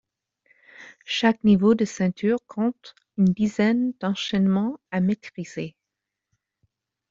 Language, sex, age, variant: French, female, 30-39, Français de métropole